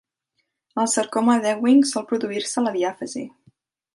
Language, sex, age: Catalan, female, 19-29